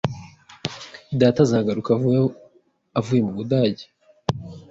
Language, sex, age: Kinyarwanda, female, 30-39